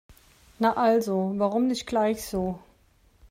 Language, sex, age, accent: German, male, 50-59, Deutschland Deutsch